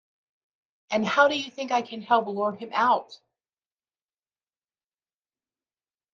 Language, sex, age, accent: English, female, 50-59, United States English